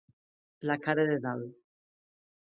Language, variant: Catalan, Nord-Occidental